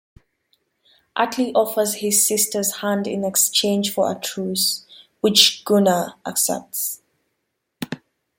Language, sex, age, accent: English, female, 19-29, England English